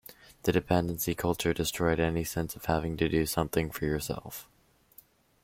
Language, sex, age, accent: English, male, under 19, United States English